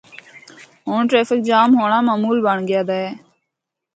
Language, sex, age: Northern Hindko, female, 19-29